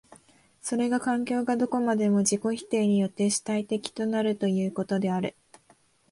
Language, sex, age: Japanese, female, 19-29